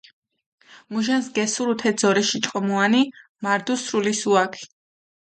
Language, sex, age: Mingrelian, female, 19-29